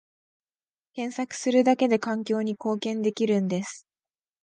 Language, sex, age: Japanese, female, 19-29